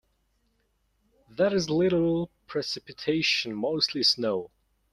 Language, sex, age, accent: English, male, 30-39, United States English